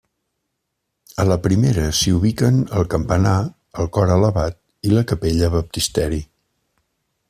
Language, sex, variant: Catalan, male, Central